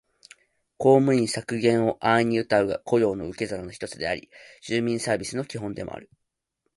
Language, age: Japanese, under 19